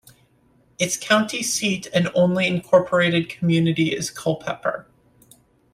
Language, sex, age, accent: English, female, 30-39, United States English